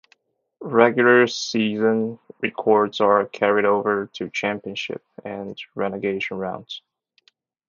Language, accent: English, United States English